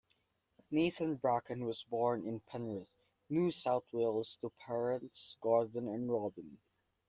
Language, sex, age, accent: English, male, under 19, Filipino